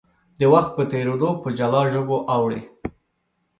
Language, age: Pashto, 30-39